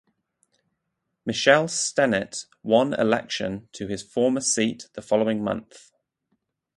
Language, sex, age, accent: English, male, 19-29, England English